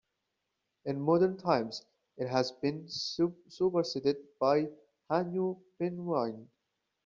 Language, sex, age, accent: English, male, 19-29, United States English